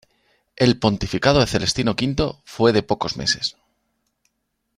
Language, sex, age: Spanish, male, 40-49